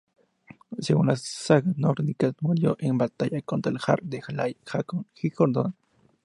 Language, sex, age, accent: Spanish, male, 19-29, México